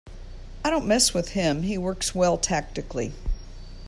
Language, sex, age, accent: English, female, 60-69, United States English